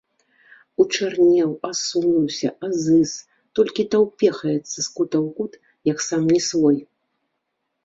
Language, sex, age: Belarusian, female, 40-49